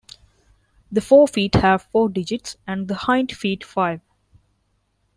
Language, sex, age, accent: English, female, 19-29, India and South Asia (India, Pakistan, Sri Lanka)